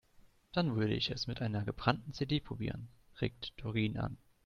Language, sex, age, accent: German, male, 19-29, Deutschland Deutsch